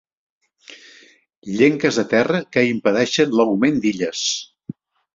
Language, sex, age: Catalan, male, 70-79